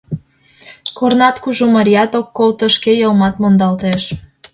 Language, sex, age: Mari, female, 19-29